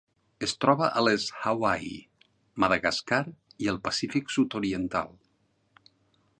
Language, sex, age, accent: Catalan, male, 50-59, valencià